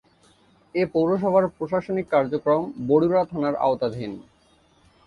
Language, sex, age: Bengali, male, 19-29